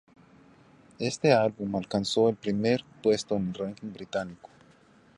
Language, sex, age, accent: Spanish, male, 30-39, México